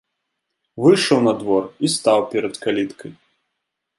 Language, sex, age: Belarusian, male, 19-29